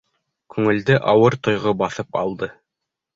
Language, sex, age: Bashkir, male, under 19